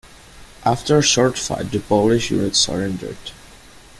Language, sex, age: English, male, under 19